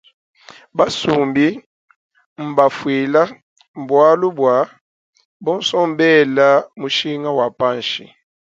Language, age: Luba-Lulua, 19-29